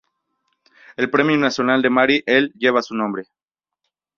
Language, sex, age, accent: Spanish, male, 19-29, México